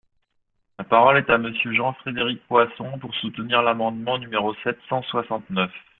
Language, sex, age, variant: French, male, 30-39, Français de métropole